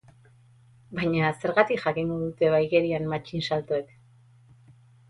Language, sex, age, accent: Basque, female, 40-49, Erdialdekoa edo Nafarra (Gipuzkoa, Nafarroa)